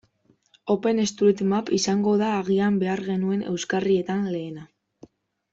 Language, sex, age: Basque, female, 19-29